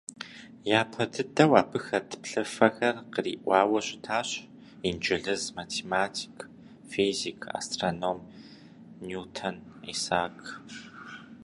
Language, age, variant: Kabardian, 19-29, Адыгэбзэ (Къэбэрдей, Кирил, псоми зэдай)